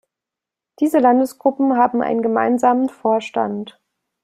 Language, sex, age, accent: German, female, 19-29, Deutschland Deutsch